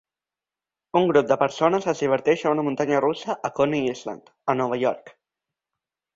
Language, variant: Catalan, Central